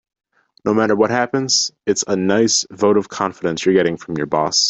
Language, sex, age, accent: English, male, under 19, United States English